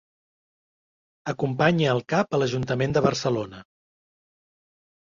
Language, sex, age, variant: Catalan, male, 40-49, Central